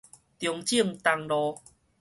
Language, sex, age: Min Nan Chinese, male, 19-29